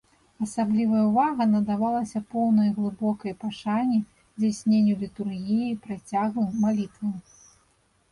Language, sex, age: Belarusian, female, 30-39